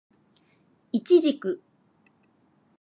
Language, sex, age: Japanese, female, 50-59